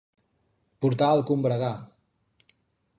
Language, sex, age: Catalan, male, 50-59